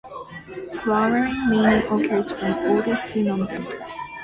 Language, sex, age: English, female, 19-29